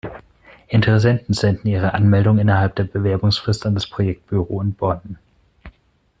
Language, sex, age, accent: German, male, 30-39, Deutschland Deutsch